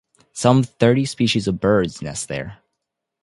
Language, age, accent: English, 19-29, United States English